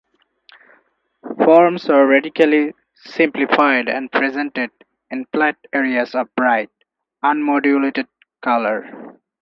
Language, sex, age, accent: English, male, 19-29, India and South Asia (India, Pakistan, Sri Lanka)